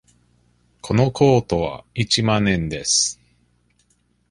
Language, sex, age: Japanese, male, 40-49